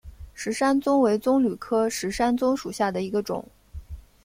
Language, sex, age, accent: Chinese, female, 30-39, 出生地：上海市